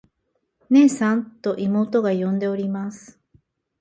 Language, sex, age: Japanese, female, 40-49